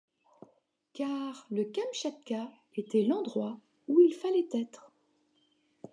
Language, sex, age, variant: French, female, 50-59, Français de métropole